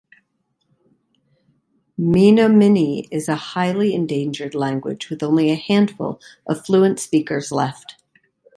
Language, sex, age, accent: English, female, 40-49, United States English